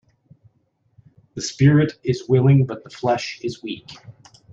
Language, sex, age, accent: English, male, 30-39, United States English